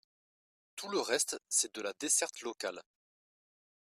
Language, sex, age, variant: French, male, 30-39, Français de métropole